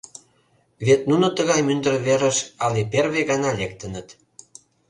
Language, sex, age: Mari, male, 50-59